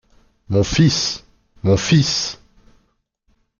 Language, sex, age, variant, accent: French, male, 30-39, Français d'Europe, Français de Suisse